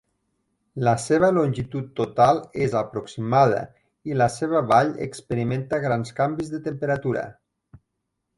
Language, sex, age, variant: Catalan, male, 30-39, Nord-Occidental